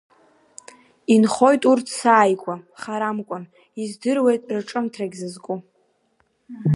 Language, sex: Abkhazian, female